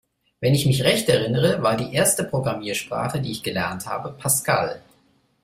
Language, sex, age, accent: German, male, 30-39, Deutschland Deutsch